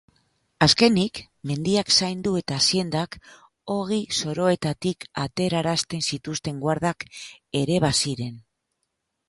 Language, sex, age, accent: Basque, female, 50-59, Mendebalekoa (Araba, Bizkaia, Gipuzkoako mendebaleko herri batzuk)